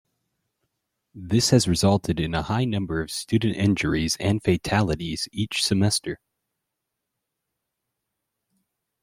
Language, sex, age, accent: English, male, 19-29, United States English